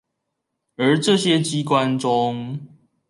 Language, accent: Chinese, 出生地：臺中市